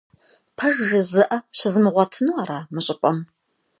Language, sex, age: Kabardian, female, 40-49